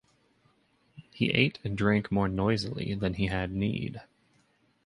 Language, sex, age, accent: English, male, 30-39, United States English